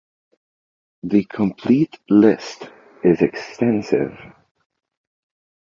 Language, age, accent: English, 30-39, Filipino